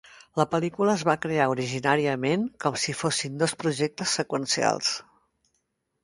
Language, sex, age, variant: Catalan, female, 70-79, Central